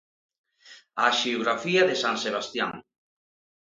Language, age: Galician, 40-49